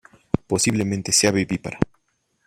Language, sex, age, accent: Spanish, male, 19-29, México